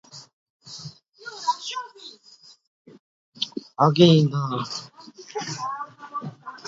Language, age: Georgian, 19-29